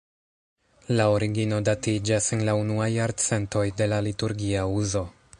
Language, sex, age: Esperanto, male, 30-39